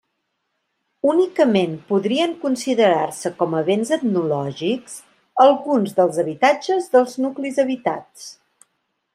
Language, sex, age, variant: Catalan, female, 40-49, Central